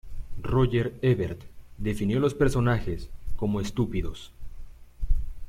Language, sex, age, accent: Spanish, male, 19-29, México